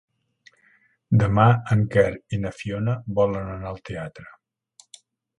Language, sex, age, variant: Catalan, male, 60-69, Septentrional